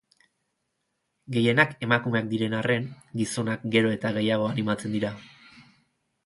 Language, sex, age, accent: Basque, male, 30-39, Erdialdekoa edo Nafarra (Gipuzkoa, Nafarroa)